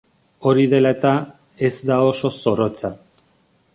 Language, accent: Basque, Erdialdekoa edo Nafarra (Gipuzkoa, Nafarroa)